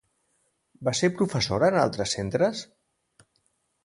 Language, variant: Catalan, Central